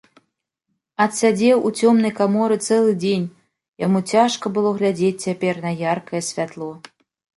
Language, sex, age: Belarusian, female, 30-39